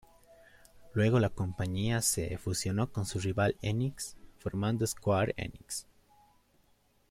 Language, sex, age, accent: Spanish, male, 19-29, Andino-Pacífico: Colombia, Perú, Ecuador, oeste de Bolivia y Venezuela andina